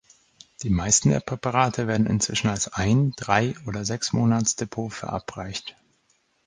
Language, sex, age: German, male, 30-39